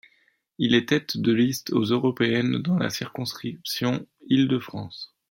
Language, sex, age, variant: French, male, 19-29, Français de métropole